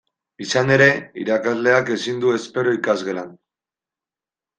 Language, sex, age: Basque, male, 19-29